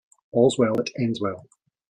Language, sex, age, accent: English, male, 50-59, Scottish English